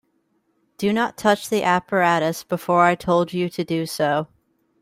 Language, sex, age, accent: English, female, 19-29, United States English